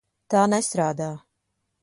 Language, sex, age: Latvian, female, 30-39